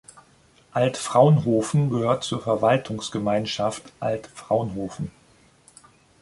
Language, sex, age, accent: German, male, 50-59, Deutschland Deutsch